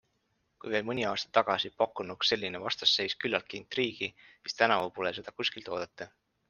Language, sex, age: Estonian, male, 19-29